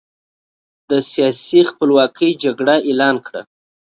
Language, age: Pashto, 30-39